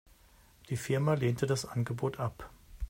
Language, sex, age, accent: German, male, 50-59, Deutschland Deutsch